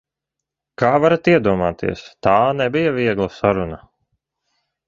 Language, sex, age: Latvian, male, 30-39